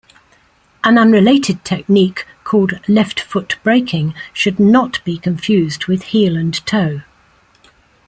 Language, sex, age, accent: English, female, 70-79, England English